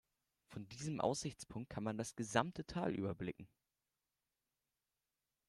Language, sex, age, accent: German, male, under 19, Deutschland Deutsch